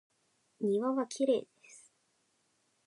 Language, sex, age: Japanese, female, 19-29